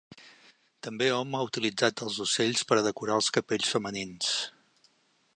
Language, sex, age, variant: Catalan, male, 60-69, Central